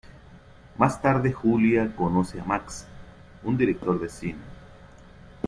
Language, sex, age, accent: Spanish, male, 30-39, Caribe: Cuba, Venezuela, Puerto Rico, República Dominicana, Panamá, Colombia caribeña, México caribeño, Costa del golfo de México